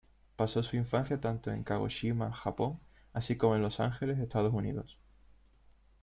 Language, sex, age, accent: Spanish, male, 19-29, España: Sur peninsular (Andalucia, Extremadura, Murcia)